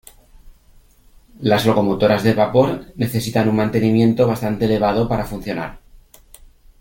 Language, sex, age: Spanish, male, 30-39